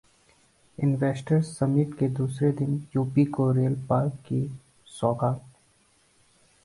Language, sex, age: Hindi, male, 30-39